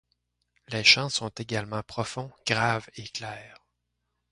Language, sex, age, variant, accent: French, male, 50-59, Français d'Amérique du Nord, Français du Canada